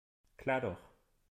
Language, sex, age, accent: German, male, 19-29, Deutschland Deutsch